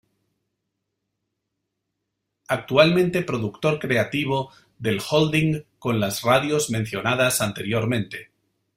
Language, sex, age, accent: Spanish, male, 40-49, España: Norte peninsular (Asturias, Castilla y León, Cantabria, País Vasco, Navarra, Aragón, La Rioja, Guadalajara, Cuenca)